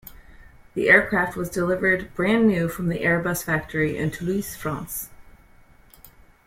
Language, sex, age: English, female, 40-49